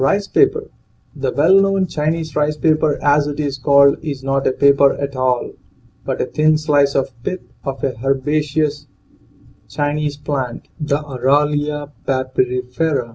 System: none